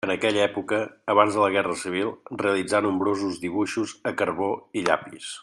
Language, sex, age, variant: Catalan, male, 50-59, Central